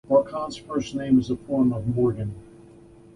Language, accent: English, United States English